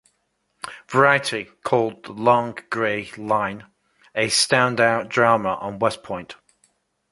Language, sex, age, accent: English, male, 50-59, England English